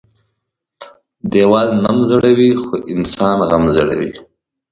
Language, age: Pashto, 19-29